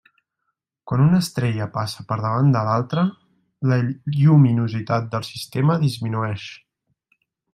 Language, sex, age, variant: Catalan, male, 19-29, Central